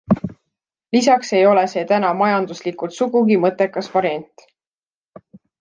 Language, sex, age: Estonian, female, 19-29